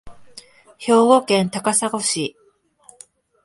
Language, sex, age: Japanese, female, 40-49